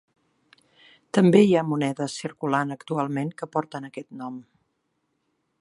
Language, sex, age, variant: Catalan, female, 60-69, Central